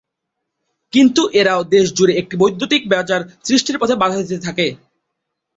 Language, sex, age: Bengali, male, 19-29